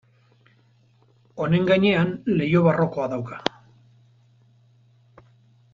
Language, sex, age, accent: Basque, male, 50-59, Erdialdekoa edo Nafarra (Gipuzkoa, Nafarroa)